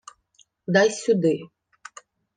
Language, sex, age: Ukrainian, female, 30-39